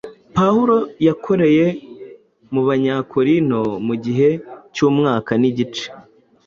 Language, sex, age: Kinyarwanda, male, 19-29